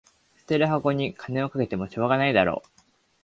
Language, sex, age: Japanese, male, under 19